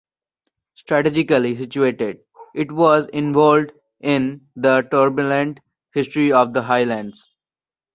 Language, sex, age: English, male, under 19